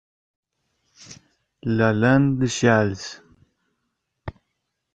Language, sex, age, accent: Spanish, male, 19-29, México